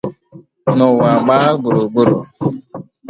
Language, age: Igbo, 19-29